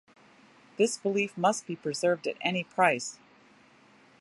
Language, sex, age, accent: English, female, 60-69, United States English